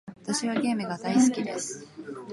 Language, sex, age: Japanese, female, 19-29